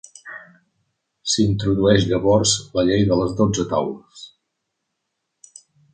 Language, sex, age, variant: Catalan, male, 50-59, Septentrional